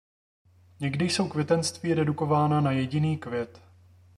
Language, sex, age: Czech, male, 30-39